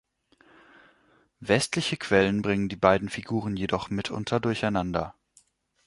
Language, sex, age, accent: German, male, 19-29, Deutschland Deutsch